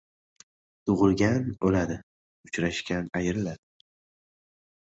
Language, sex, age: Uzbek, male, 19-29